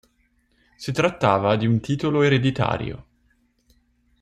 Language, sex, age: Italian, male, 30-39